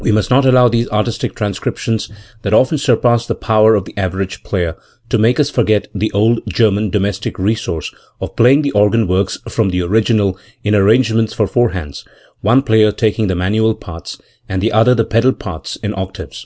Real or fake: real